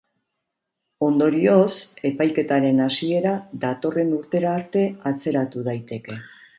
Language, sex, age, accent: Basque, female, 60-69, Mendebalekoa (Araba, Bizkaia, Gipuzkoako mendebaleko herri batzuk)